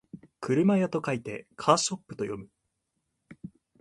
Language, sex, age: Japanese, male, 19-29